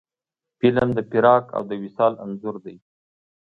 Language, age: Pashto, 40-49